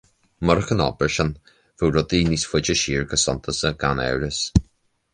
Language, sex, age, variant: Irish, male, 30-39, Gaeilge Uladh